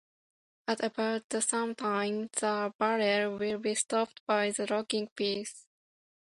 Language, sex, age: English, female, 19-29